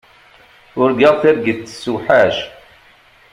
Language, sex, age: Kabyle, male, 40-49